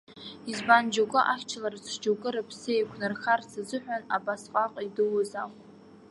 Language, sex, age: Abkhazian, female, 19-29